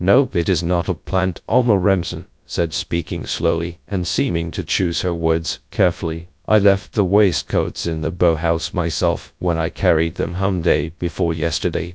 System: TTS, GradTTS